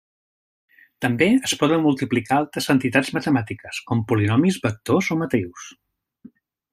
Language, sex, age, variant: Catalan, male, 40-49, Central